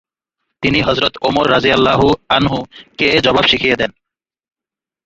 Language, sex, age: Bengali, male, 19-29